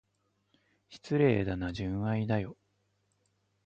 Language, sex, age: Japanese, male, 30-39